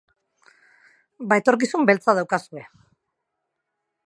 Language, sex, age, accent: Basque, female, 30-39, Mendebalekoa (Araba, Bizkaia, Gipuzkoako mendebaleko herri batzuk)